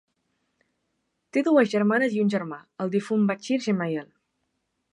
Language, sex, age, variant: Catalan, female, under 19, Central